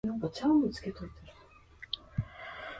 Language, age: Chinese, 19-29